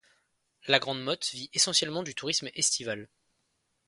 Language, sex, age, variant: French, male, 19-29, Français de métropole